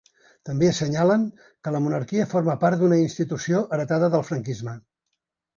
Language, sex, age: Catalan, male, 70-79